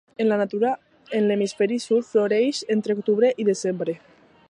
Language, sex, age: Catalan, female, under 19